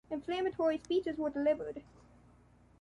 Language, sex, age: English, male, under 19